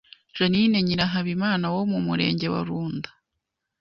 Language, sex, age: Kinyarwanda, female, 19-29